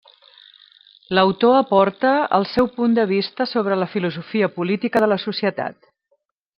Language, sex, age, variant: Catalan, female, 40-49, Central